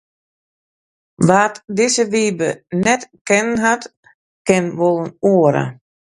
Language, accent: Western Frisian, Wâldfrysk